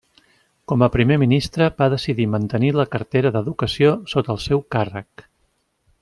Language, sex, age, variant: Catalan, male, 50-59, Central